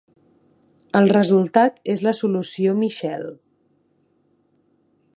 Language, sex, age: Catalan, female, 19-29